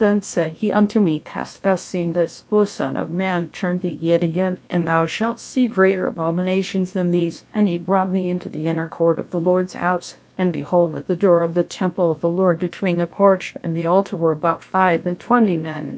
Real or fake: fake